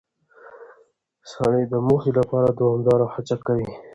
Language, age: Pashto, 19-29